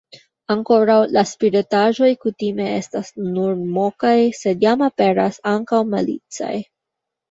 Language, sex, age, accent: Esperanto, female, 19-29, Internacia